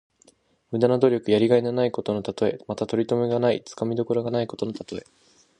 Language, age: Japanese, 19-29